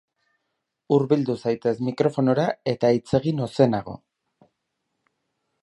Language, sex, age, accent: Basque, male, 30-39, Mendebalekoa (Araba, Bizkaia, Gipuzkoako mendebaleko herri batzuk)